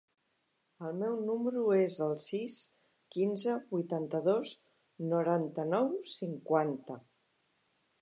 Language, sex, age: Catalan, female, 60-69